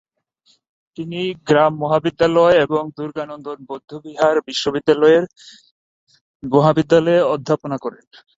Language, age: Bengali, 30-39